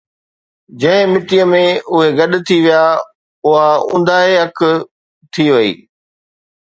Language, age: Sindhi, 40-49